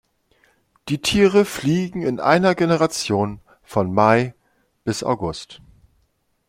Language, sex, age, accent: German, male, 40-49, Deutschland Deutsch